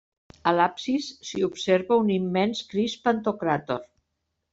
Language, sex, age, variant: Catalan, female, 60-69, Central